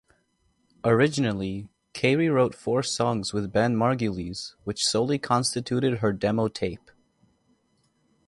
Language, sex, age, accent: English, male, 19-29, United States English